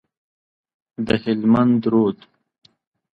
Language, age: Pashto, 19-29